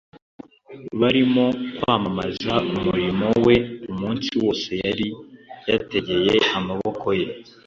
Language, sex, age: Kinyarwanda, male, under 19